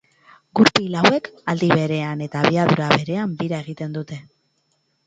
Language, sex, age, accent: Basque, female, 30-39, Mendebalekoa (Araba, Bizkaia, Gipuzkoako mendebaleko herri batzuk)